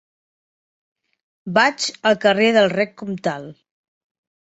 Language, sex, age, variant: Catalan, female, 30-39, Septentrional